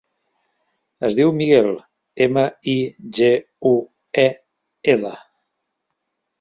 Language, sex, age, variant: Catalan, male, 60-69, Central